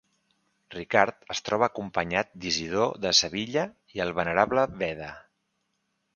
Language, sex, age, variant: Catalan, male, 40-49, Central